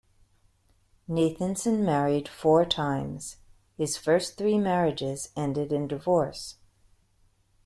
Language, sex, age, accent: English, female, 60-69, United States English